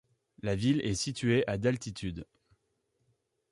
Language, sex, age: French, male, 30-39